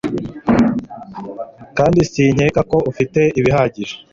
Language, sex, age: Kinyarwanda, male, 19-29